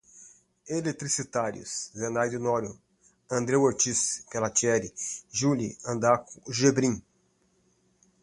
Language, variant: Portuguese, Portuguese (Brasil)